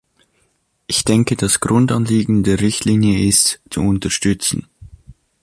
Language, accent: German, Schweizerdeutsch